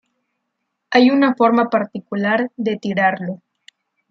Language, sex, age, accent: Spanish, female, 19-29, México